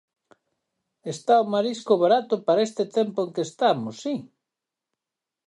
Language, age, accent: Galician, 40-49, Atlántico (seseo e gheada)